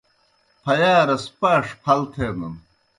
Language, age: Kohistani Shina, 60-69